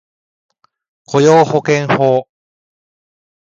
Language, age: Japanese, 50-59